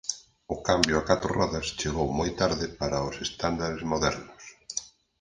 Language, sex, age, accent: Galician, male, 40-49, Oriental (común en zona oriental)